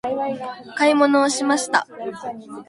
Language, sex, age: Japanese, female, 19-29